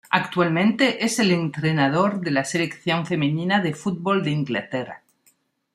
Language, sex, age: Spanish, female, 60-69